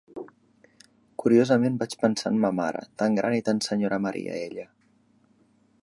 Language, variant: Catalan, Central